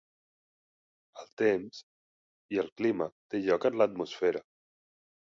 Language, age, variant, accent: Catalan, 30-39, Central, central